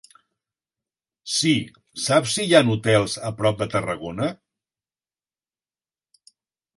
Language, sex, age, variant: Catalan, male, 70-79, Septentrional